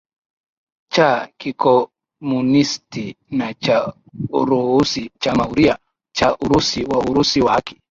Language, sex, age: Swahili, male, 19-29